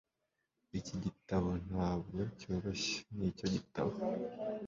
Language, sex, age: Kinyarwanda, male, 19-29